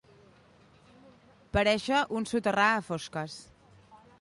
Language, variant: Catalan, Central